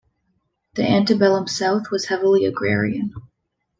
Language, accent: English, Canadian English